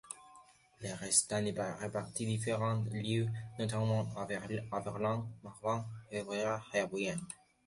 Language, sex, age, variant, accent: French, male, 19-29, Français d'Amérique du Nord, Français du Canada